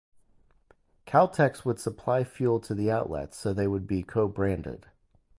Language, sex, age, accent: English, male, 40-49, United States English